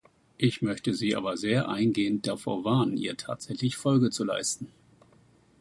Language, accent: German, Deutschland Deutsch